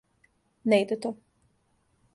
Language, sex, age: Serbian, female, 19-29